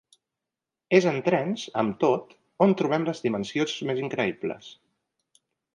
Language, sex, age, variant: Catalan, female, 30-39, Central